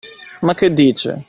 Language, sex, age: Italian, male, 30-39